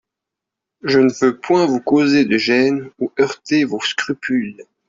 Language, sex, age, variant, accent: French, male, 30-39, Français d'Europe, Français de Suisse